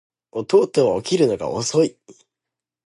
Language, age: Japanese, under 19